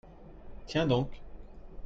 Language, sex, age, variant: French, male, 30-39, Français de métropole